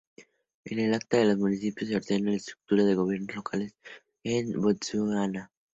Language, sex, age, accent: Spanish, male, under 19, México